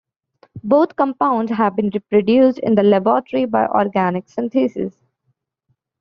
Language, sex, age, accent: English, female, 19-29, United States English